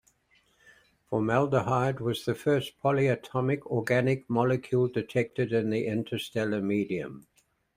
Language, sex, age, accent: English, male, 70-79, New Zealand English